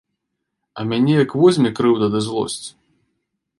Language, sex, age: Belarusian, male, 30-39